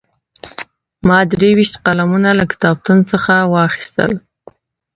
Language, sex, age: Pashto, female, 19-29